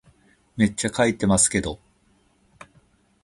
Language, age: Japanese, 50-59